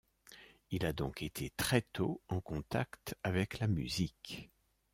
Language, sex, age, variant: French, male, 60-69, Français de métropole